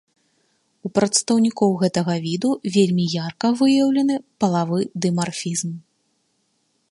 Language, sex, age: Belarusian, female, 30-39